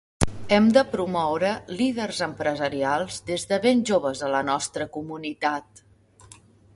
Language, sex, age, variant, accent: Catalan, female, 40-49, Central, central